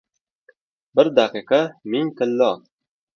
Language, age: Uzbek, 19-29